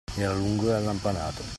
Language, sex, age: Italian, male, 50-59